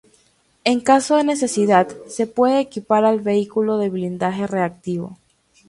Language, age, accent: Spanish, 19-29, Andino-Pacífico: Colombia, Perú, Ecuador, oeste de Bolivia y Venezuela andina